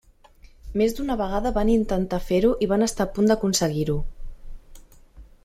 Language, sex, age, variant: Catalan, female, 30-39, Central